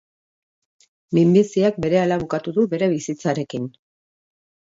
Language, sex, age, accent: Basque, female, 40-49, Erdialdekoa edo Nafarra (Gipuzkoa, Nafarroa)